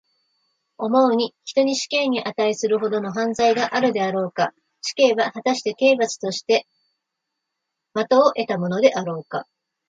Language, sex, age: Japanese, female, 40-49